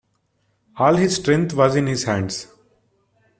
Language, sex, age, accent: English, male, 19-29, India and South Asia (India, Pakistan, Sri Lanka)